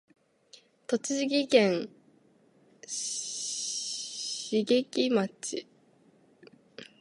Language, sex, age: Japanese, female, 19-29